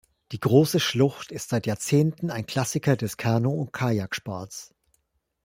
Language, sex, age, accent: German, male, 40-49, Deutschland Deutsch